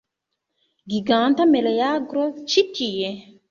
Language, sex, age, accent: Esperanto, female, 19-29, Internacia